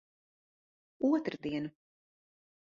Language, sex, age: Latvian, female, 30-39